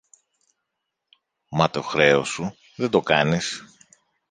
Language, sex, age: Greek, male, 50-59